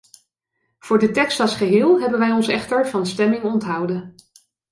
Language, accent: Dutch, Nederlands Nederlands